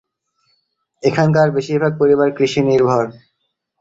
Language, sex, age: Bengali, male, 19-29